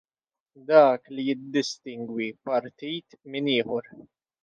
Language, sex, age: Maltese, male, 19-29